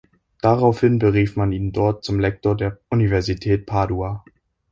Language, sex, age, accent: German, male, under 19, Deutschland Deutsch